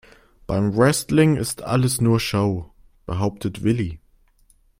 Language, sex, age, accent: German, male, 19-29, Deutschland Deutsch